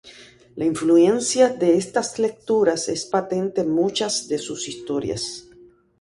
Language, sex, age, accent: Spanish, female, 50-59, Caribe: Cuba, Venezuela, Puerto Rico, República Dominicana, Panamá, Colombia caribeña, México caribeño, Costa del golfo de México